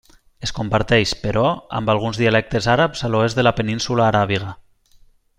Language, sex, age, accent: Catalan, male, 19-29, valencià